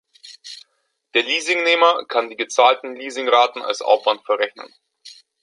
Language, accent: German, Deutschland Deutsch